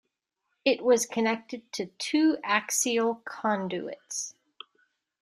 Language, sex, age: English, female, 50-59